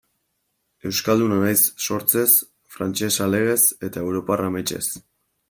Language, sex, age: Basque, male, 19-29